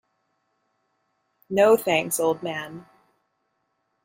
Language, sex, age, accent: English, female, 30-39, United States English